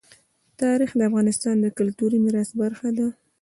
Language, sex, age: Pashto, female, 19-29